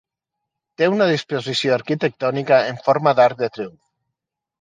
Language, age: Catalan, 50-59